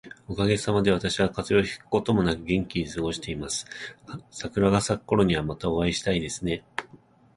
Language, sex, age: Japanese, male, 30-39